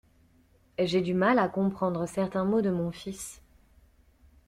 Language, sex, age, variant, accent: French, female, 30-39, Français d'Amérique du Nord, Français du Canada